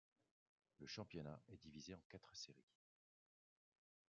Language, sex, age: French, male, 40-49